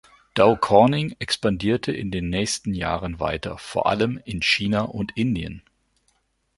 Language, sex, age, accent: German, male, 50-59, Deutschland Deutsch